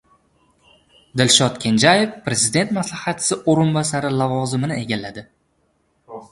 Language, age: Uzbek, 19-29